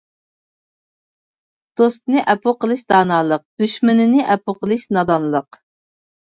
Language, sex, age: Uyghur, female, 30-39